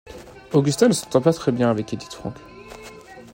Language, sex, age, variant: French, male, 19-29, Français de métropole